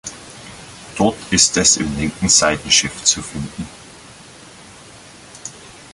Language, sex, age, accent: German, male, 50-59, Deutschland Deutsch